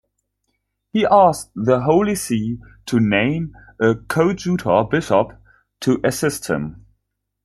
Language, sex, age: English, male, 19-29